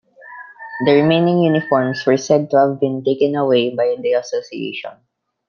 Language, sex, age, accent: English, male, under 19, Filipino